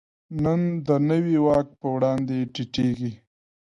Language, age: Pashto, 19-29